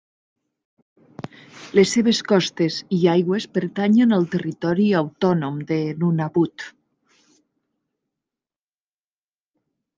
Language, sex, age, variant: Catalan, female, 50-59, Nord-Occidental